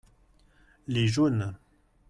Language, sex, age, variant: French, male, 30-39, Français de métropole